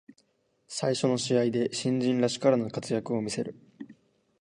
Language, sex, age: Japanese, male, 19-29